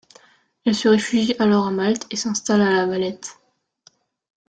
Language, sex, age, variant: French, female, under 19, Français de métropole